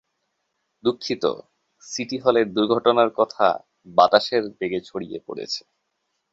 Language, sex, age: Bengali, male, 19-29